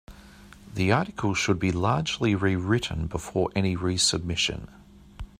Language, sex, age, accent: English, male, 50-59, Australian English